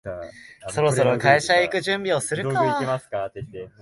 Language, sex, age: Japanese, male, 19-29